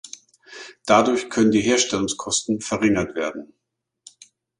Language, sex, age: German, male, 50-59